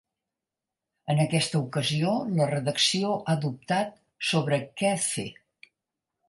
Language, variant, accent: Catalan, Central, central